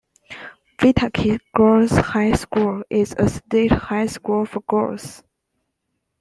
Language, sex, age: English, female, 19-29